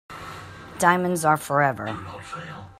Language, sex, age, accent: English, female, 50-59, United States English